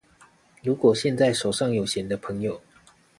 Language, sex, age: Chinese, male, 19-29